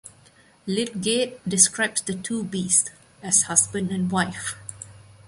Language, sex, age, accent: English, female, 30-39, Malaysian English